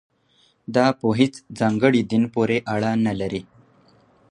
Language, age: Pashto, 30-39